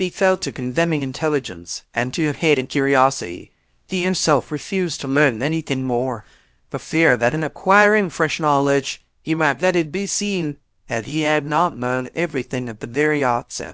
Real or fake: fake